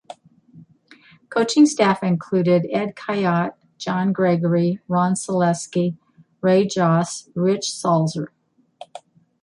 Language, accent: English, United States English